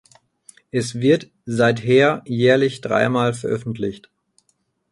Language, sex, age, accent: German, male, 30-39, Deutschland Deutsch